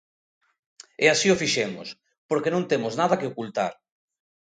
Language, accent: Galician, Oriental (común en zona oriental)